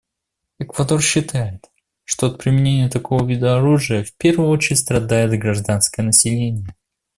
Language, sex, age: Russian, male, under 19